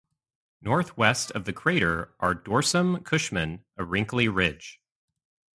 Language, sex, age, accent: English, male, 19-29, United States English